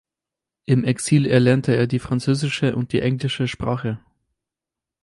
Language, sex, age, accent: German, male, 19-29, Deutschland Deutsch